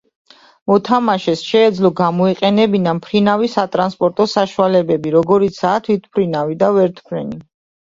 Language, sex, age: Georgian, female, 40-49